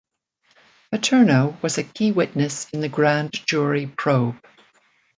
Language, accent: English, Canadian English